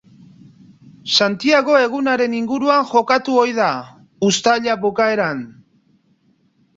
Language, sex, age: Basque, male, 40-49